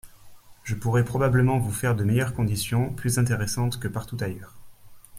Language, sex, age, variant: French, male, 19-29, Français de métropole